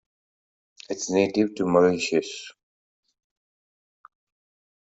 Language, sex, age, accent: English, male, 30-39, India and South Asia (India, Pakistan, Sri Lanka)